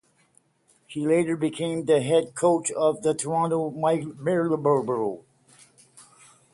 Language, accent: English, United States English